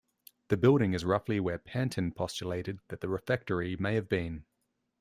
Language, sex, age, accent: English, male, 30-39, Australian English